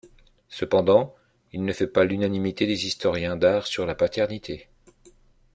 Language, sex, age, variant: French, male, 50-59, Français de métropole